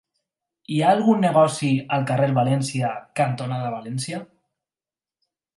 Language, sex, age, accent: Catalan, male, 19-29, valencià